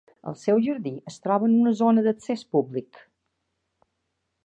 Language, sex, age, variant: Catalan, female, 60-69, Balear